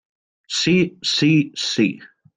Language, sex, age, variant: Catalan, male, 30-39, Central